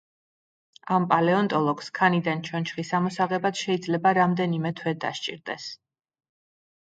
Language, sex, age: Georgian, female, 40-49